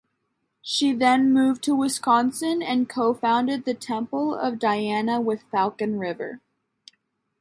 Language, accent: English, United States English